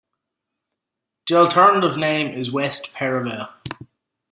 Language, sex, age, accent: English, male, 19-29, Irish English